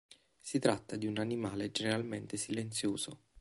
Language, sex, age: Italian, male, 19-29